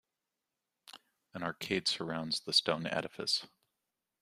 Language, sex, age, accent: English, male, 40-49, United States English